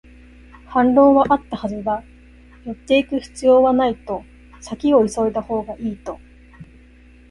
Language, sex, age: Japanese, female, 30-39